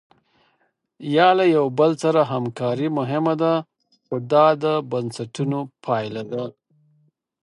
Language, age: Pashto, 30-39